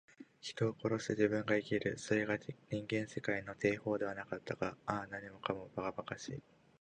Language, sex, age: Japanese, male, 19-29